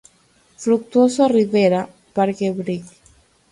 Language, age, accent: Spanish, 19-29, Andino-Pacífico: Colombia, Perú, Ecuador, oeste de Bolivia y Venezuela andina